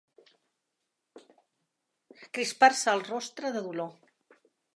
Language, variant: Catalan, Septentrional